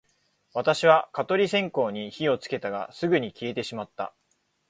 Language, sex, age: Japanese, male, 19-29